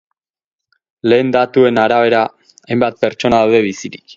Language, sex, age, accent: Basque, male, 30-39, Erdialdekoa edo Nafarra (Gipuzkoa, Nafarroa)